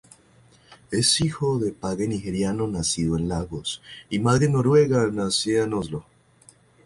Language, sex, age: Spanish, male, under 19